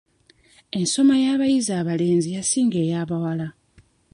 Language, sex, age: Ganda, female, 30-39